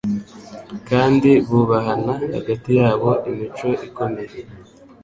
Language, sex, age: Kinyarwanda, male, 30-39